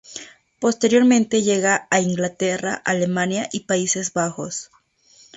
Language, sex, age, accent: Spanish, female, 19-29, México